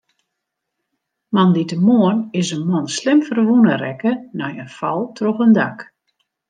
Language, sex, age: Western Frisian, female, 60-69